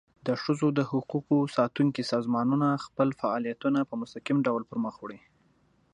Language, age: Pashto, 19-29